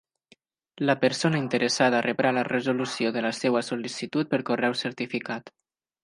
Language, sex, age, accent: Catalan, male, 19-29, valencià